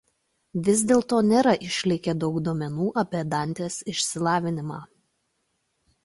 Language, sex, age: Lithuanian, female, 30-39